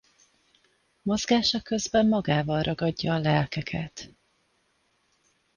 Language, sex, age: Hungarian, female, 30-39